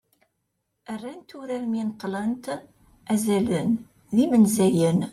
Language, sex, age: Kabyle, female, 40-49